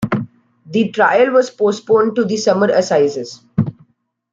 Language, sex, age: English, male, under 19